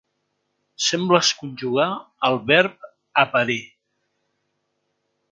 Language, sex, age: Catalan, male, 60-69